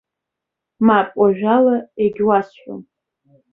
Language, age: Abkhazian, under 19